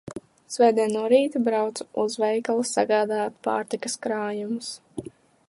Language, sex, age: Latvian, female, 19-29